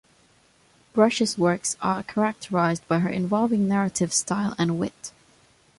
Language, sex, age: English, female, under 19